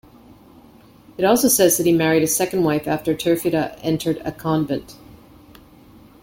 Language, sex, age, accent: English, female, 50-59, Canadian English